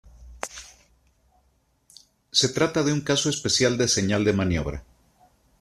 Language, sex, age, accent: Spanish, male, 50-59, México